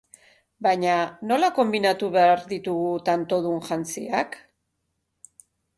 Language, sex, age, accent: Basque, female, 40-49, Mendebalekoa (Araba, Bizkaia, Gipuzkoako mendebaleko herri batzuk)